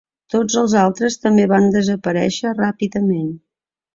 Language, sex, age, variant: Catalan, female, 50-59, Central